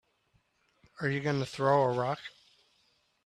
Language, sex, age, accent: English, male, 30-39, United States English